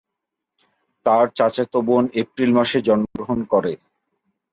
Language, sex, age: Bengali, male, 40-49